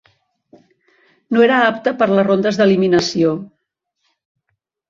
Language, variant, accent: Catalan, Central, central